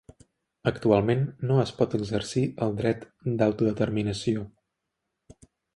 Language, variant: Catalan, Central